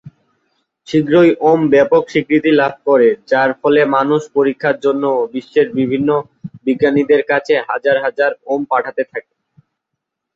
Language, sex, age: Bengali, male, 19-29